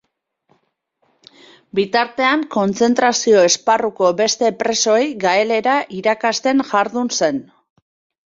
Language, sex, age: Basque, female, 40-49